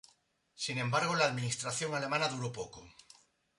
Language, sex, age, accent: Spanish, male, 60-69, España: Sur peninsular (Andalucia, Extremadura, Murcia)